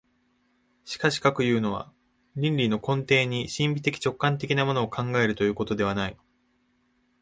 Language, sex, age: Japanese, male, 19-29